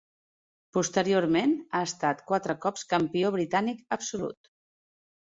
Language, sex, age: Catalan, female, 40-49